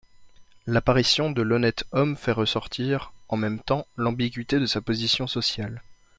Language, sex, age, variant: French, male, 19-29, Français de métropole